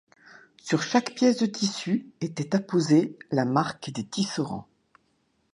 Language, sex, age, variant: French, female, 60-69, Français de métropole